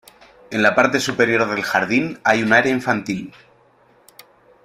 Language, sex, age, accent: Spanish, male, 30-39, España: Centro-Sur peninsular (Madrid, Toledo, Castilla-La Mancha)